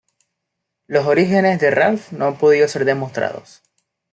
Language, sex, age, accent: Spanish, male, 19-29, Caribe: Cuba, Venezuela, Puerto Rico, República Dominicana, Panamá, Colombia caribeña, México caribeño, Costa del golfo de México